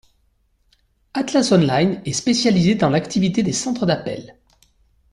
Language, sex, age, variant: French, male, 40-49, Français de métropole